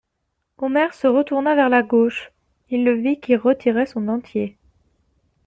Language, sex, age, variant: French, female, 19-29, Français de métropole